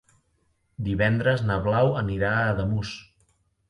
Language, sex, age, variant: Catalan, male, 30-39, Central